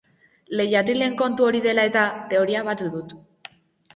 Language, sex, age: Basque, female, under 19